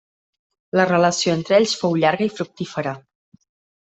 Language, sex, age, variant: Catalan, female, 30-39, Central